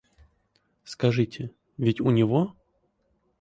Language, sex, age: Russian, male, 30-39